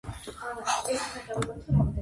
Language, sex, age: Georgian, female, under 19